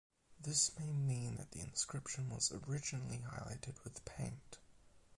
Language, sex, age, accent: English, male, under 19, Australian English; England English; New Zealand English